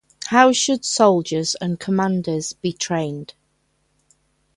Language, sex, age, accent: English, female, 50-59, England English